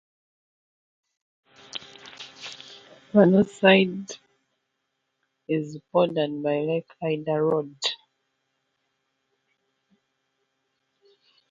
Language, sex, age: English, female, 30-39